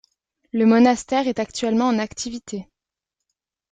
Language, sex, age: French, female, 19-29